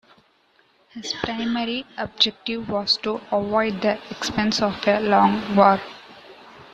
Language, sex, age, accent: English, female, 19-29, United States English